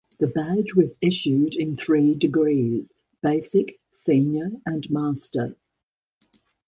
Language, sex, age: English, female, 70-79